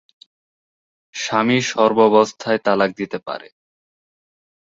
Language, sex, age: Bengali, male, 19-29